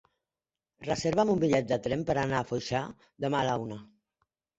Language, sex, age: Catalan, female, 30-39